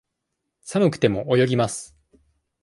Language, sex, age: Japanese, male, 19-29